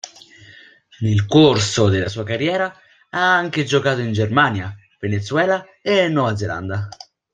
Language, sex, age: Italian, male, 19-29